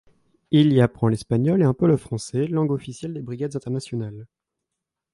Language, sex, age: French, male, under 19